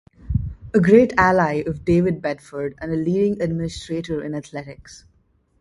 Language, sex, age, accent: English, female, 19-29, India and South Asia (India, Pakistan, Sri Lanka)